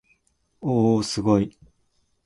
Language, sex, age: Japanese, male, 19-29